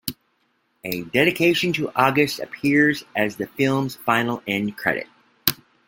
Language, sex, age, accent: English, male, 50-59, United States English